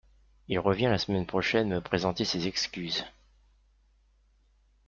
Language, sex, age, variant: French, male, 40-49, Français de métropole